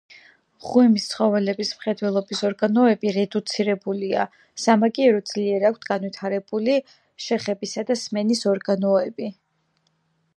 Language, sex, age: Georgian, female, 19-29